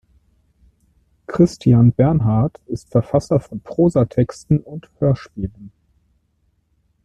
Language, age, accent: German, 30-39, Deutschland Deutsch